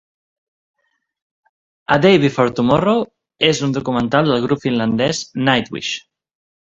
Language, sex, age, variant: Catalan, male, 19-29, Central